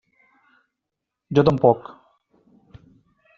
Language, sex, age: Catalan, male, 40-49